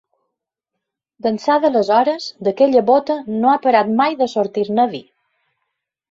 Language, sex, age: Catalan, female, 50-59